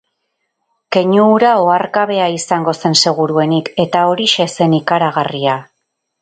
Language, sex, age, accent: Basque, female, 40-49, Erdialdekoa edo Nafarra (Gipuzkoa, Nafarroa)